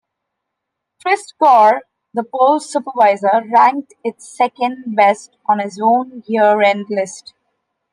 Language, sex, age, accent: English, female, 19-29, India and South Asia (India, Pakistan, Sri Lanka)